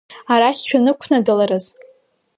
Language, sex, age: Abkhazian, female, under 19